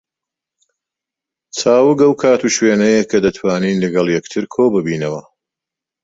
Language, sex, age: Central Kurdish, male, 30-39